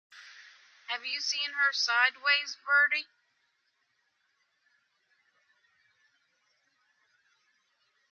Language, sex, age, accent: English, female, 50-59, United States English